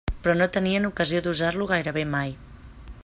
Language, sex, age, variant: Catalan, female, 40-49, Central